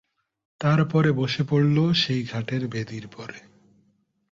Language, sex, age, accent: Bengali, male, 19-29, প্রমিত